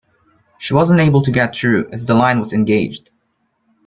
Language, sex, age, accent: English, male, under 19, Filipino